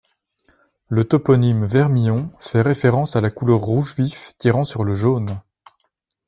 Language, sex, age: French, male, 30-39